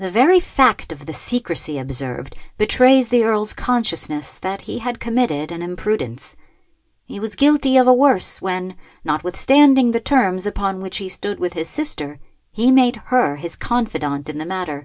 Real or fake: real